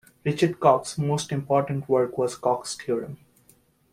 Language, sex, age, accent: English, male, 19-29, United States English